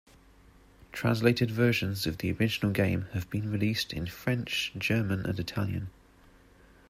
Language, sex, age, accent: English, male, 30-39, England English